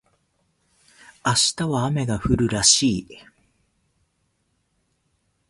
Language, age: Japanese, 50-59